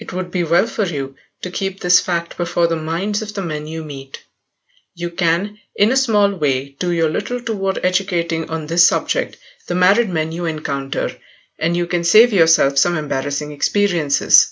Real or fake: real